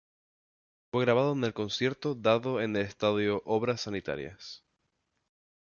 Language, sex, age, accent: Spanish, male, 19-29, España: Islas Canarias